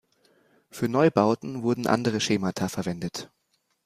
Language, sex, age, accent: German, male, 19-29, Deutschland Deutsch